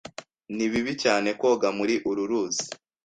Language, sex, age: Kinyarwanda, male, under 19